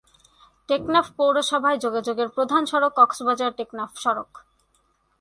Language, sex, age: Bengali, female, 19-29